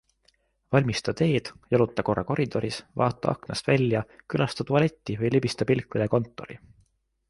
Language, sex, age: Estonian, male, 19-29